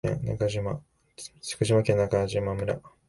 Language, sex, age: Japanese, male, 19-29